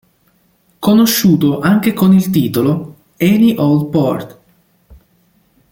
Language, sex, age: Italian, male, 19-29